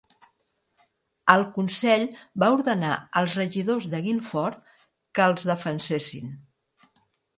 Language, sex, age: Catalan, female, 60-69